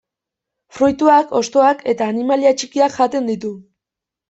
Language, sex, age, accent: Basque, female, under 19, Erdialdekoa edo Nafarra (Gipuzkoa, Nafarroa)